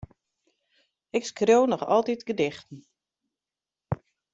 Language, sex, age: Western Frisian, female, 50-59